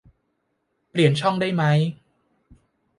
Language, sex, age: Thai, male, 19-29